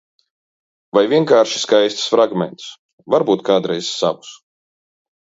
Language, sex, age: Latvian, male, 30-39